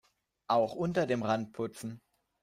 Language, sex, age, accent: German, male, under 19, Deutschland Deutsch